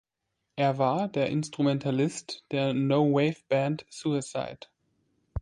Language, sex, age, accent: German, male, 19-29, Deutschland Deutsch